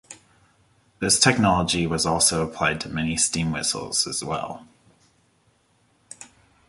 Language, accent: English, United States English